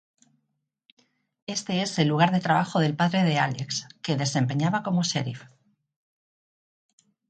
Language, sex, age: Spanish, female, 40-49